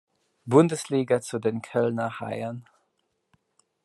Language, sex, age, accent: German, male, 19-29, Britisches Deutsch